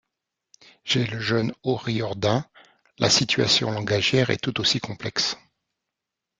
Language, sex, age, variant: French, male, 40-49, Français de métropole